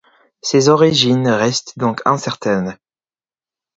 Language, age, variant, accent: French, 19-29, Français d'Europe, Français du Royaume-Uni